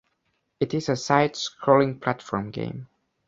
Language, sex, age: English, male, under 19